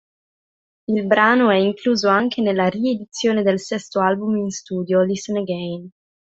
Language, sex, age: Italian, female, 19-29